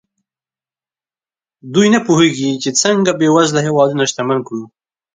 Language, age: Pashto, 19-29